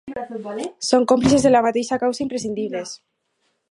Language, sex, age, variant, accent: Catalan, female, under 19, Alacantí, valencià